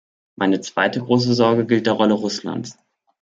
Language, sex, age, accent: German, male, 19-29, Deutschland Deutsch